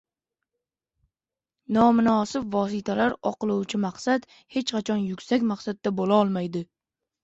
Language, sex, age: Uzbek, male, under 19